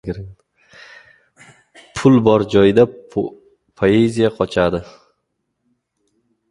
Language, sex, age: Uzbek, male, 40-49